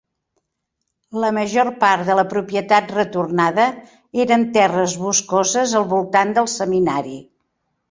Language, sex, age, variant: Catalan, female, 70-79, Central